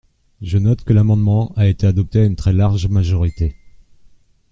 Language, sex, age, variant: French, male, 40-49, Français de métropole